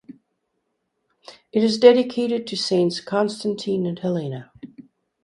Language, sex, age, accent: English, female, 60-69, Canadian English